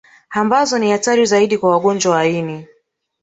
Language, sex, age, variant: Swahili, female, 19-29, Kiswahili Sanifu (EA)